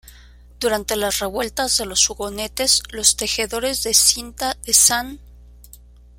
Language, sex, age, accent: Spanish, female, 30-39, México